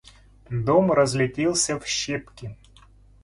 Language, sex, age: Russian, male, 40-49